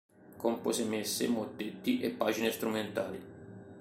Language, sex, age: Italian, male, 40-49